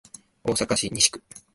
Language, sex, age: Japanese, male, 19-29